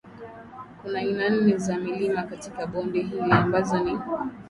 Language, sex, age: Swahili, female, 19-29